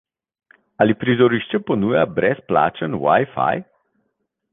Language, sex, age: Slovenian, male, 40-49